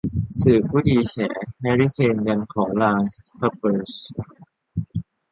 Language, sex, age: Thai, male, under 19